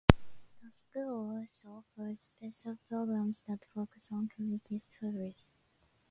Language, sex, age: English, female, 19-29